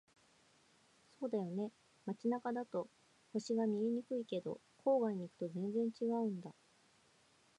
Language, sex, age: Japanese, female, 50-59